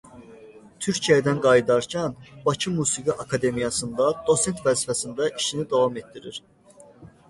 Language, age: Azerbaijani, 19-29